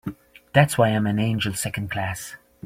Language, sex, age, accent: English, male, 30-39, Irish English